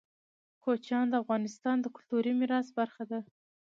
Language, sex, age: Pashto, female, under 19